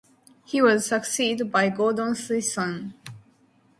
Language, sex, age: English, female, under 19